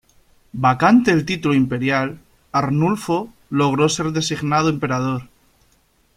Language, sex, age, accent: Spanish, male, 19-29, España: Centro-Sur peninsular (Madrid, Toledo, Castilla-La Mancha)